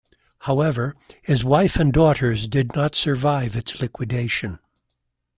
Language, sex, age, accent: English, male, 70-79, United States English